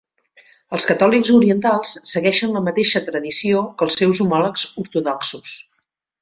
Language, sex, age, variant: Catalan, female, 50-59, Central